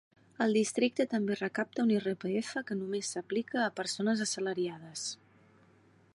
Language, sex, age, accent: Catalan, female, 19-29, central; nord-occidental